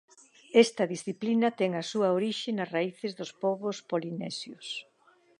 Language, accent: Galician, Normativo (estándar)